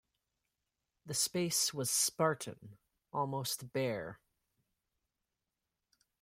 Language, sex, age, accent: English, male, 19-29, United States English